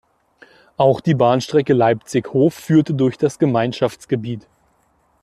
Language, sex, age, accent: German, male, 19-29, Deutschland Deutsch